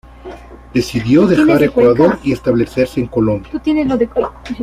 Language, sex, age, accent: Spanish, male, 40-49, Andino-Pacífico: Colombia, Perú, Ecuador, oeste de Bolivia y Venezuela andina